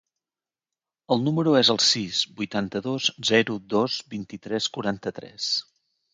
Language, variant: Catalan, Central